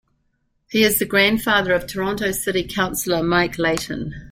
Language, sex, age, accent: English, female, 60-69, New Zealand English